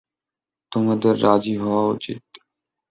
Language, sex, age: Bengali, male, 19-29